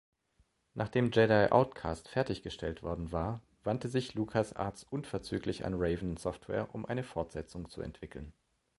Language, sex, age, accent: German, male, 30-39, Deutschland Deutsch